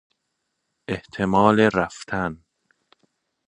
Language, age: Persian, 30-39